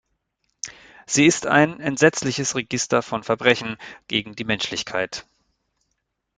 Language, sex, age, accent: German, male, 40-49, Deutschland Deutsch